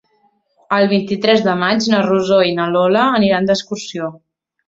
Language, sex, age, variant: Catalan, female, 19-29, Central